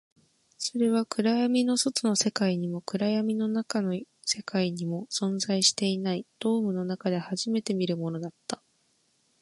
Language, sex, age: Japanese, female, 19-29